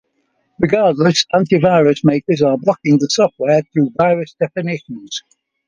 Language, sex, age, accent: English, male, 70-79, England English